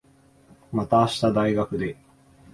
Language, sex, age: Japanese, male, 19-29